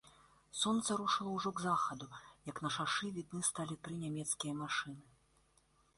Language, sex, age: Belarusian, female, 30-39